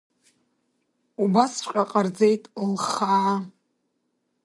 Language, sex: Abkhazian, female